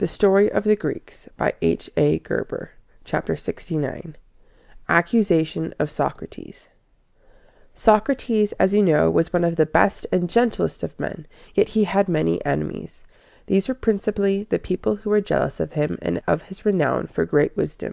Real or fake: real